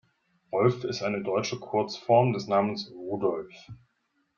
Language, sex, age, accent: German, male, 30-39, Deutschland Deutsch